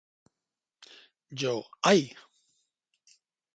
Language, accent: Spanish, España: Norte peninsular (Asturias, Castilla y León, Cantabria, País Vasco, Navarra, Aragón, La Rioja, Guadalajara, Cuenca)